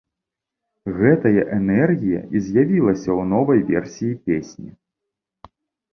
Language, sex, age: Belarusian, male, 30-39